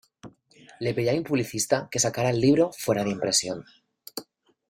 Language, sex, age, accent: Spanish, male, 19-29, España: Centro-Sur peninsular (Madrid, Toledo, Castilla-La Mancha)